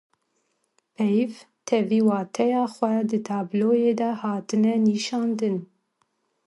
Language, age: Kurdish, 30-39